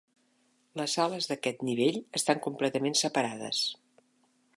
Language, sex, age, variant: Catalan, female, 60-69, Central